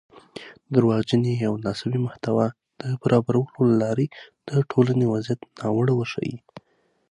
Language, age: Pashto, 19-29